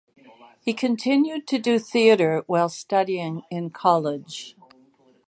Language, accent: English, Canadian English